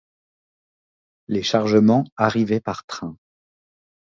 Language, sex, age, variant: French, male, 30-39, Français de métropole